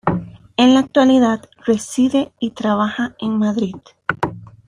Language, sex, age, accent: Spanish, female, 30-39, América central